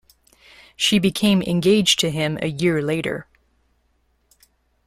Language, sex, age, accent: English, female, 30-39, United States English